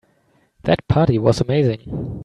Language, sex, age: English, male, 19-29